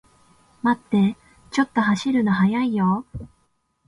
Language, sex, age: Japanese, female, 19-29